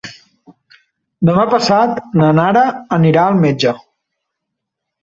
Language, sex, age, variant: Catalan, male, 30-39, Central